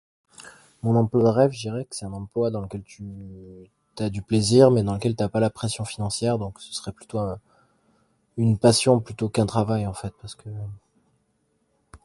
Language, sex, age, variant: French, male, 30-39, Français de métropole